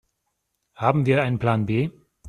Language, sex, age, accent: German, male, 40-49, Deutschland Deutsch